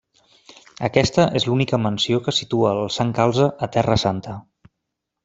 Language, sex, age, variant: Catalan, male, 30-39, Central